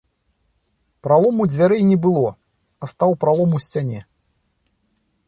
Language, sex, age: Belarusian, male, 40-49